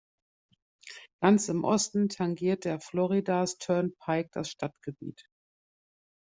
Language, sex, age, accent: German, male, 40-49, Deutschland Deutsch